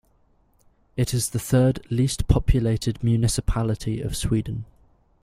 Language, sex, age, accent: English, male, 19-29, England English